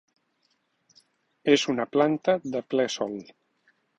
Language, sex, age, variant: Catalan, male, 50-59, Central